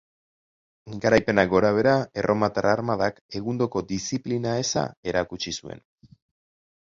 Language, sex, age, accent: Basque, male, 30-39, Mendebalekoa (Araba, Bizkaia, Gipuzkoako mendebaleko herri batzuk)